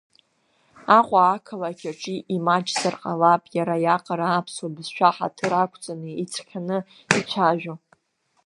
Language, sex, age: Abkhazian, female, under 19